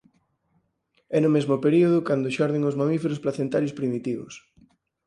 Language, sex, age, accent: Galician, male, 30-39, Normativo (estándar)